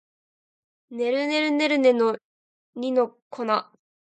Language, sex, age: Japanese, female, 19-29